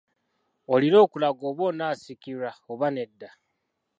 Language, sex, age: Ganda, male, 19-29